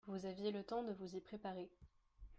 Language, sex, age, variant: French, female, under 19, Français de métropole